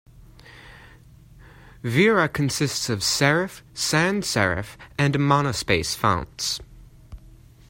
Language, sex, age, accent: English, male, 19-29, United States English